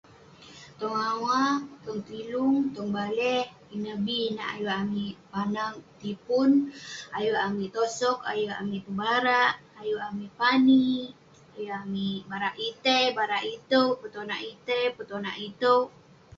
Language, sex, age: Western Penan, female, under 19